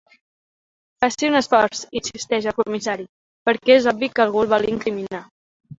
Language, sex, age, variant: Catalan, female, 19-29, Central